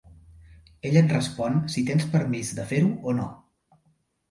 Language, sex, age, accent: Catalan, male, 30-39, central; nord-occidental; septentrional